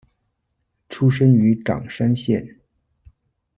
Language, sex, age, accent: Chinese, male, 40-49, 出生地：河南省